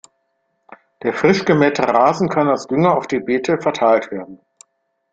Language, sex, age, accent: German, male, 50-59, Deutschland Deutsch